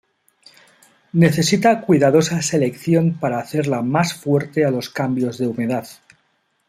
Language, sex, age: Spanish, male, 40-49